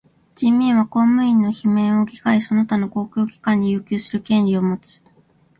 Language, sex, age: Japanese, female, 40-49